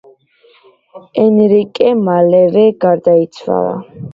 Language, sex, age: Georgian, female, under 19